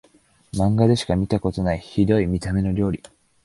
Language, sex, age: Japanese, male, 19-29